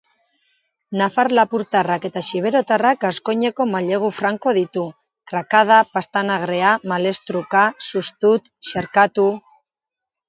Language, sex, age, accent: Basque, female, 40-49, Erdialdekoa edo Nafarra (Gipuzkoa, Nafarroa)